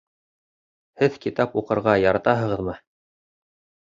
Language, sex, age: Bashkir, male, 30-39